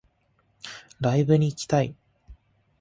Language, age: Japanese, 19-29